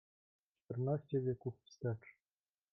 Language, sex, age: Polish, male, 19-29